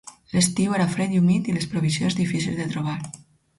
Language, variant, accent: Catalan, Alacantí, valencià